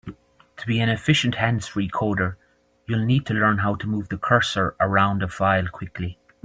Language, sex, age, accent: English, male, 30-39, Irish English